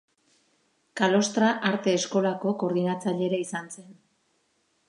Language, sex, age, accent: Basque, female, 40-49, Erdialdekoa edo Nafarra (Gipuzkoa, Nafarroa)